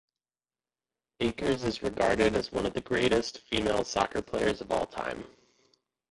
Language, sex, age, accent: English, male, 30-39, United States English